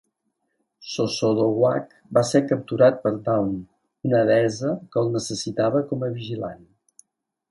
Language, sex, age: Catalan, male, 50-59